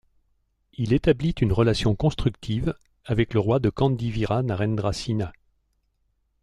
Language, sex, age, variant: French, male, 60-69, Français de métropole